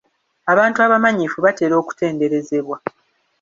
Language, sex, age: Ganda, female, 30-39